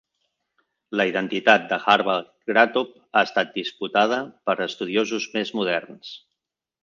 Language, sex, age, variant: Catalan, male, 50-59, Central